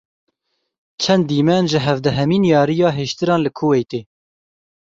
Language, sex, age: Kurdish, male, 19-29